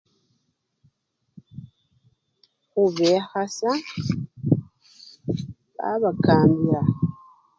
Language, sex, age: Luyia, female, 40-49